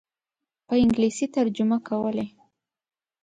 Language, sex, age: Pashto, female, 19-29